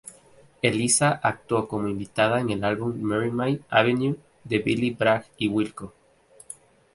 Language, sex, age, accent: Spanish, male, 19-29, América central